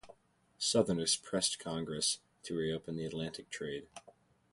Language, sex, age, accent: English, male, 19-29, United States English